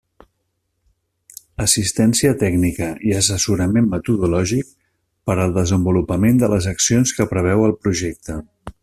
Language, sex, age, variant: Catalan, male, 50-59, Nord-Occidental